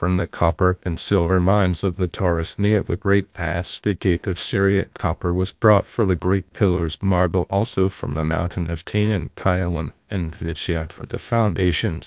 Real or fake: fake